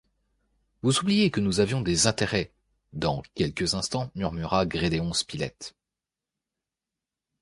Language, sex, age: French, male, 19-29